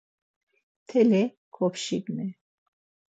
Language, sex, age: Laz, female, 50-59